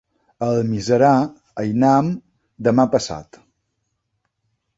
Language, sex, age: Catalan, male, 40-49